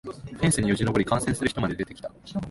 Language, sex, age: Japanese, male, 19-29